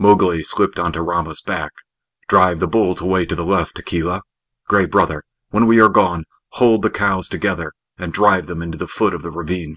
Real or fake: real